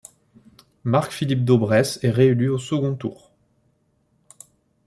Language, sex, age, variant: French, male, 30-39, Français de métropole